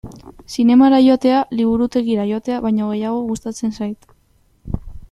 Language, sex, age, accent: Basque, female, under 19, Mendebalekoa (Araba, Bizkaia, Gipuzkoako mendebaleko herri batzuk)